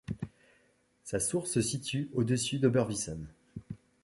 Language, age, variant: French, 40-49, Français de métropole